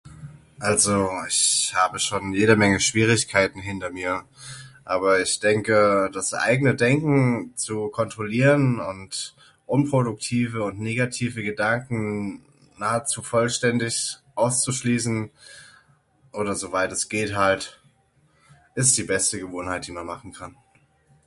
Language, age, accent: German, 30-39, Deutschland Deutsch